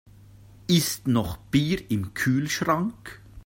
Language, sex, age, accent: German, male, 30-39, Schweizerdeutsch